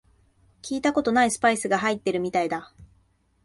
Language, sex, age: Japanese, female, 19-29